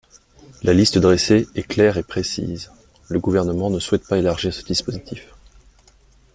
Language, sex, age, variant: French, male, 30-39, Français de métropole